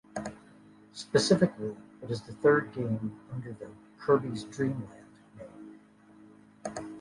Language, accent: English, United States English